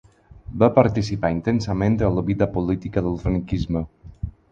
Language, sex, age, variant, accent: Catalan, male, 30-39, Balear, balear; aprenent (recent, des del castellà)